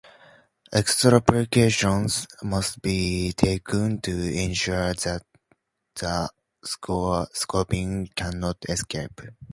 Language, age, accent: English, 19-29, United States English